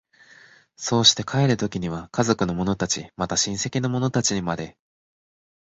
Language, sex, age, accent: Japanese, male, under 19, 標準語